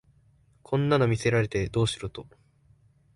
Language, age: Japanese, 19-29